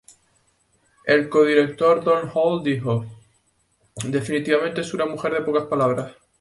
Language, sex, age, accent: Spanish, male, 19-29, España: Islas Canarias